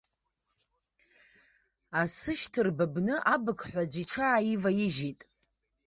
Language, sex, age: Abkhazian, female, 30-39